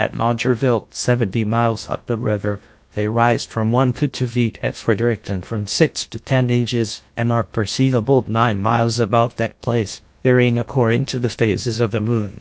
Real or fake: fake